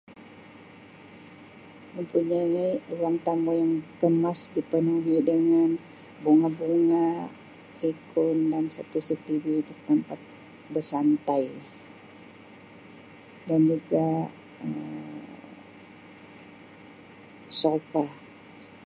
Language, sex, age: Sabah Malay, female, 60-69